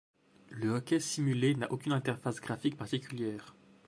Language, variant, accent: French, Français d'Europe, Français de Suisse